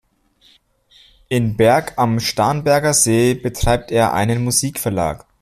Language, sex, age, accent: German, male, 19-29, Deutschland Deutsch